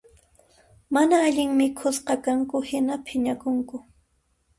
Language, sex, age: Puno Quechua, female, 19-29